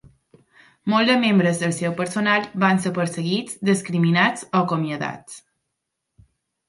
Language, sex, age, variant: Catalan, female, under 19, Balear